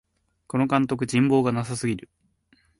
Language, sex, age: Japanese, male, under 19